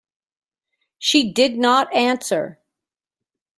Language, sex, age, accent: English, female, 60-69, United States English